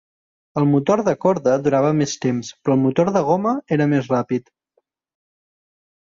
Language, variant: Catalan, Central